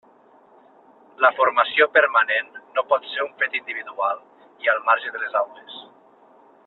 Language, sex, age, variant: Catalan, male, 40-49, Nord-Occidental